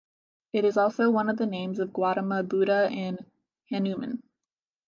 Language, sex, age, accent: English, female, 19-29, United States English